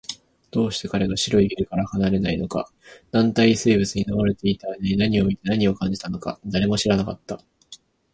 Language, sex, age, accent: Japanese, male, 19-29, 標準語